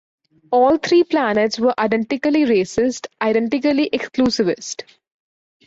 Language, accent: English, Canadian English